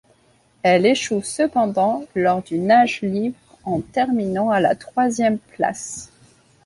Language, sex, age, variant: French, female, 30-39, Français de métropole